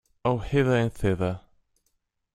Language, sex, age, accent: English, male, 30-39, United States English